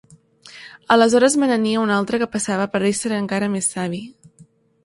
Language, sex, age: Catalan, female, 19-29